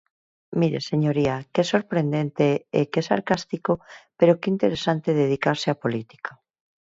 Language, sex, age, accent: Galician, female, 40-49, Normativo (estándar)